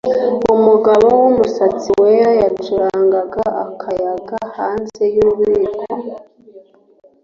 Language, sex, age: Kinyarwanda, female, 40-49